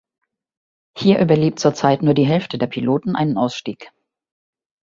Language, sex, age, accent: German, female, 50-59, Deutschland Deutsch